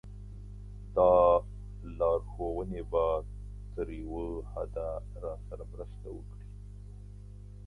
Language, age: Pashto, 40-49